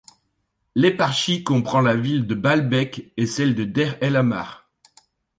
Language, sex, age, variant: French, male, 30-39, Français de métropole